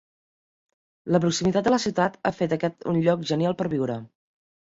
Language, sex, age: Catalan, female, 30-39